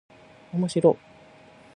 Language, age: Japanese, 60-69